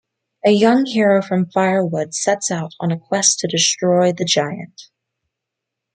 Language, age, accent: English, 19-29, United States English